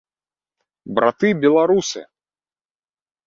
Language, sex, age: Belarusian, male, 30-39